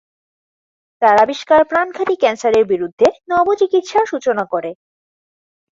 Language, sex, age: Bengali, female, 19-29